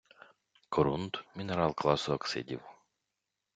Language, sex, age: Ukrainian, male, 30-39